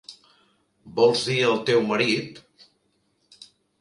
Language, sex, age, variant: Catalan, male, 50-59, Central